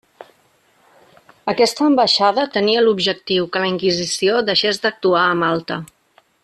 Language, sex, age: Catalan, female, 50-59